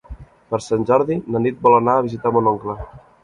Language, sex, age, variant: Catalan, male, 19-29, Central